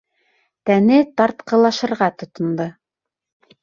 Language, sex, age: Bashkir, female, 30-39